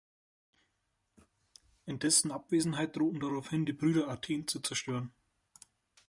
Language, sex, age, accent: German, male, 19-29, Österreichisches Deutsch